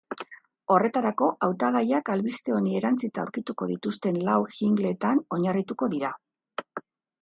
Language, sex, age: Basque, female, 60-69